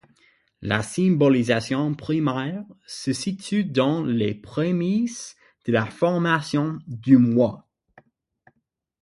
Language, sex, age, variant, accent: French, male, 19-29, Français d'Amérique du Nord, Français du Canada